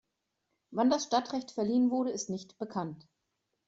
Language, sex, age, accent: German, female, 30-39, Deutschland Deutsch